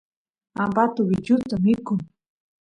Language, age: Santiago del Estero Quichua, 30-39